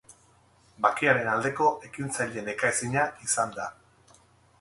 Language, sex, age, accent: Basque, male, 50-59, Erdialdekoa edo Nafarra (Gipuzkoa, Nafarroa)